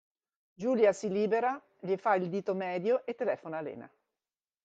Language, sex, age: Italian, female, 50-59